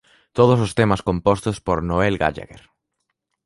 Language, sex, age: Galician, male, under 19